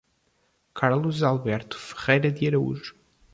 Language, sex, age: Portuguese, male, 19-29